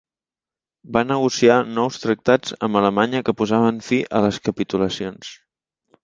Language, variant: Catalan, Central